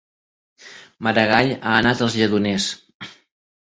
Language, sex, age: Catalan, male, 60-69